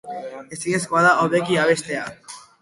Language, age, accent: Basque, 19-29, Erdialdekoa edo Nafarra (Gipuzkoa, Nafarroa)